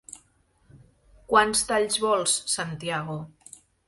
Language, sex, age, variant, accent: Catalan, female, 30-39, Central, nord-oriental; Empordanès